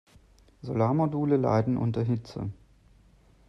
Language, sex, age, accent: German, male, 30-39, Deutschland Deutsch